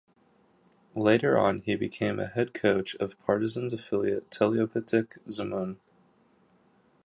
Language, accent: English, United States English